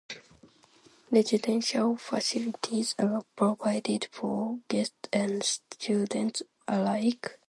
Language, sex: English, female